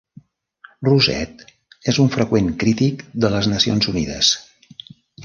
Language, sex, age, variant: Catalan, male, 70-79, Central